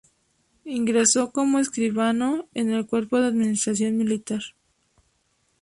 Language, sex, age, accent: Spanish, female, 19-29, México